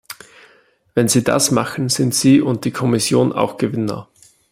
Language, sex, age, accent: German, male, 19-29, Österreichisches Deutsch